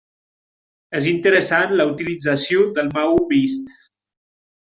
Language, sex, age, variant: Catalan, male, 19-29, Septentrional